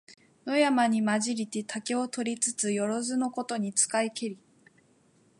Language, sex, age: Japanese, female, 19-29